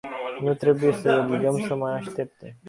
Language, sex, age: Romanian, male, 19-29